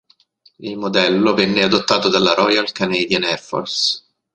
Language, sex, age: Italian, male, 30-39